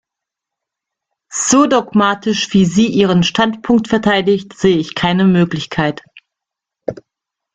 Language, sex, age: German, female, 30-39